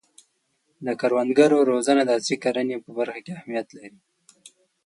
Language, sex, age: Pashto, male, 19-29